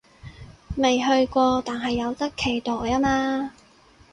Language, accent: Cantonese, 广州音